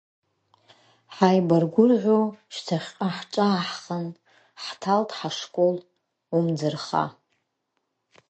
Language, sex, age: Abkhazian, female, 30-39